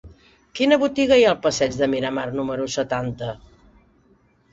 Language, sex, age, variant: Catalan, female, 60-69, Central